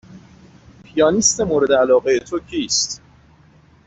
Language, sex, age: Persian, male, 30-39